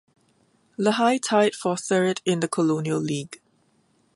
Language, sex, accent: English, female, Singaporean English